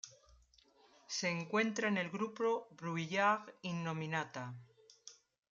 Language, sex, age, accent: Spanish, female, 50-59, España: Norte peninsular (Asturias, Castilla y León, Cantabria, País Vasco, Navarra, Aragón, La Rioja, Guadalajara, Cuenca)